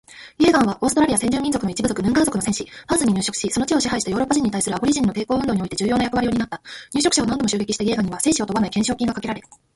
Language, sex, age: Japanese, female, 19-29